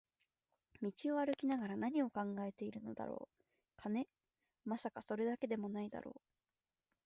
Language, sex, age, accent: Japanese, female, 19-29, 標準語